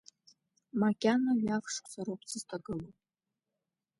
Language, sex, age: Abkhazian, female, under 19